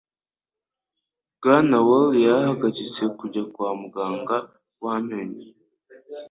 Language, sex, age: Kinyarwanda, male, under 19